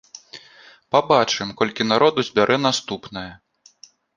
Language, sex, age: Belarusian, male, 30-39